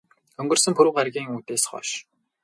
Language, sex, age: Mongolian, male, 19-29